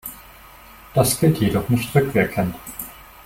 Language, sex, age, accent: German, male, 19-29, Deutschland Deutsch